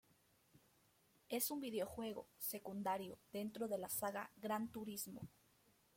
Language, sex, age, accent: Spanish, female, 19-29, Andino-Pacífico: Colombia, Perú, Ecuador, oeste de Bolivia y Venezuela andina